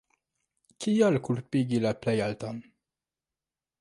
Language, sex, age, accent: Esperanto, male, 19-29, Internacia